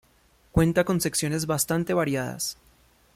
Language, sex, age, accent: Spanish, male, 30-39, Andino-Pacífico: Colombia, Perú, Ecuador, oeste de Bolivia y Venezuela andina